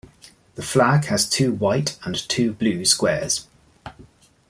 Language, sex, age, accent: English, male, 40-49, England English